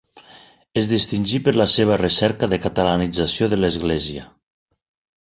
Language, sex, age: Catalan, male, 40-49